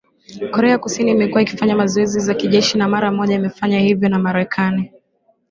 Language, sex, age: Swahili, female, 19-29